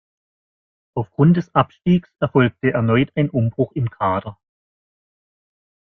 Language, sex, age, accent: German, male, 40-49, Deutschland Deutsch